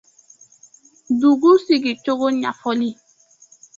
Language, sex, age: Dyula, female, 19-29